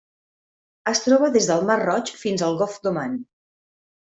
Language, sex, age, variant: Catalan, female, 50-59, Central